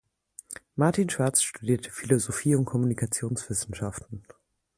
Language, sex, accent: German, female, Deutschland Deutsch